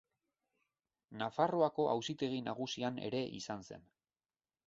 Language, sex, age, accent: Basque, male, 40-49, Mendebalekoa (Araba, Bizkaia, Gipuzkoako mendebaleko herri batzuk)